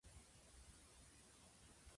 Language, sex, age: Japanese, female, 19-29